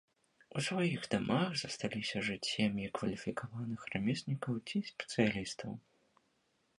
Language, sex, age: Belarusian, male, 19-29